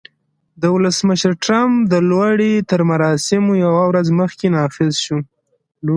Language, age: Pashto, 19-29